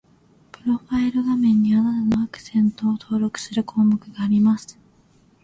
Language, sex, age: Japanese, female, under 19